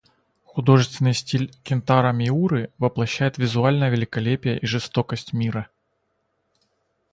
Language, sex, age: Russian, male, 30-39